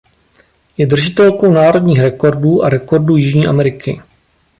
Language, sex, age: Czech, male, 40-49